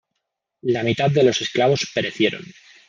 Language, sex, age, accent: Spanish, male, 19-29, España: Centro-Sur peninsular (Madrid, Toledo, Castilla-La Mancha)